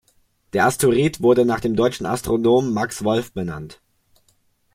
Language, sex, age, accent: German, male, under 19, Deutschland Deutsch